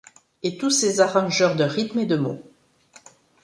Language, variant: French, Français de métropole